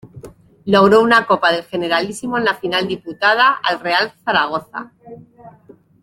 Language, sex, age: Spanish, female, 50-59